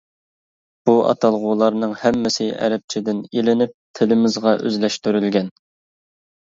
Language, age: Uyghur, 19-29